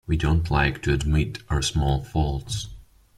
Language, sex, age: English, male, 19-29